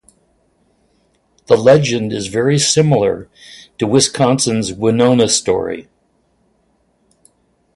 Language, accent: English, United States English